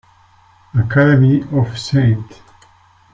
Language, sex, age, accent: Spanish, male, 60-69, España: Centro-Sur peninsular (Madrid, Toledo, Castilla-La Mancha)